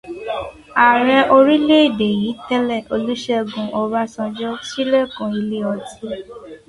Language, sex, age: Yoruba, female, 19-29